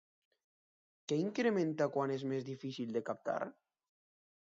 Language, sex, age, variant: Catalan, male, under 19, Alacantí